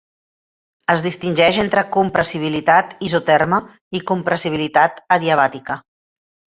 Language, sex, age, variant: Catalan, female, 50-59, Central